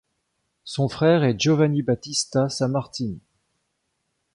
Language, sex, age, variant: French, male, 30-39, Français de métropole